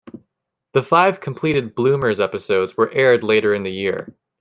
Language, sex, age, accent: English, female, 19-29, United States English